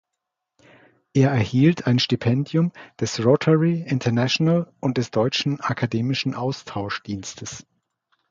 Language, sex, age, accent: German, male, 40-49, Deutschland Deutsch